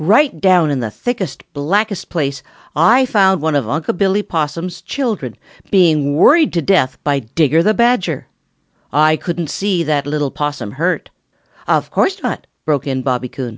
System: none